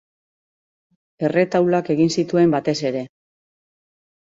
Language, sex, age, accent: Basque, male, 50-59, Mendebalekoa (Araba, Bizkaia, Gipuzkoako mendebaleko herri batzuk)